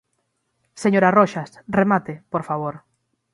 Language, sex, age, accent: Galician, female, 19-29, Atlántico (seseo e gheada); Normativo (estándar)